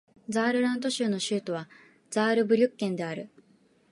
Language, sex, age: Japanese, female, 19-29